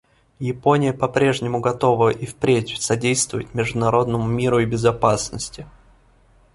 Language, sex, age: Russian, male, 19-29